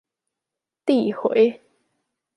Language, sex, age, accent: Chinese, female, 19-29, 出生地：臺北市